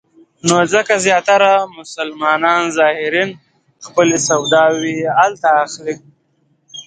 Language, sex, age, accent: Pashto, male, 19-29, معیاري پښتو